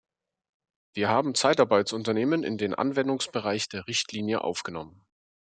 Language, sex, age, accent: German, male, 30-39, Deutschland Deutsch